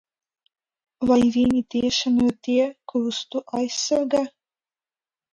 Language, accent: Latvian, Krievu